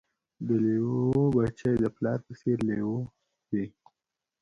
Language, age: Pashto, under 19